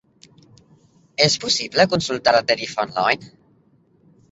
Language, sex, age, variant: Catalan, male, under 19, Central